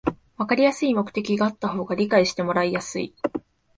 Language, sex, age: Japanese, female, 19-29